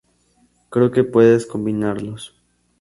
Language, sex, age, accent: Spanish, male, 19-29, México